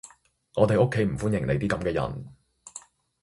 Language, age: Cantonese, 19-29